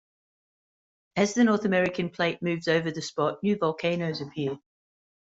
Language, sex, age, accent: English, female, 50-59, Australian English